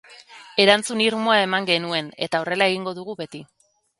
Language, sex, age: Basque, female, 30-39